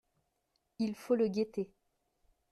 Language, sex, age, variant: French, female, 19-29, Français de métropole